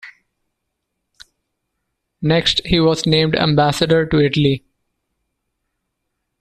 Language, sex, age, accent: English, male, 40-49, India and South Asia (India, Pakistan, Sri Lanka)